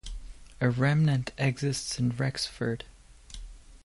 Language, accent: English, United States English